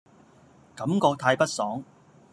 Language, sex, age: Cantonese, male, 40-49